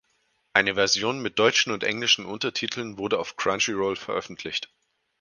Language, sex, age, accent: German, male, 19-29, Deutschland Deutsch